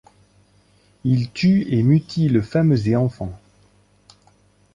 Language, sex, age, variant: French, male, 40-49, Français de métropole